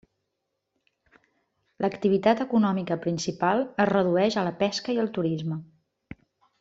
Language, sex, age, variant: Catalan, female, 50-59, Central